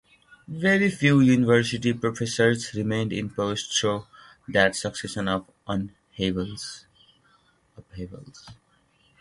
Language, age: English, 19-29